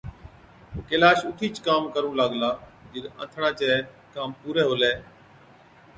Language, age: Od, 50-59